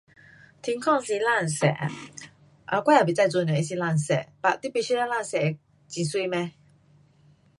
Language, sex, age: Pu-Xian Chinese, female, 40-49